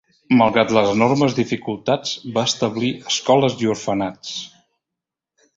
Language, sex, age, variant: Catalan, male, 50-59, Central